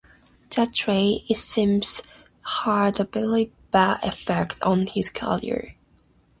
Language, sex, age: English, female, 19-29